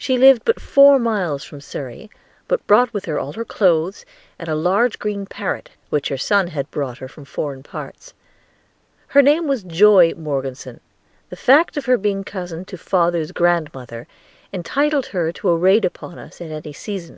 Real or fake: real